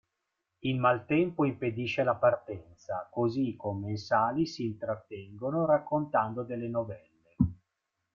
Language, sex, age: Italian, male, 50-59